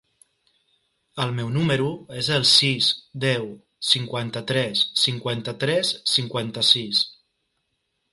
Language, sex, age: Catalan, male, 30-39